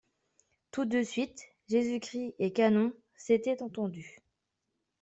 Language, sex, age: French, female, 19-29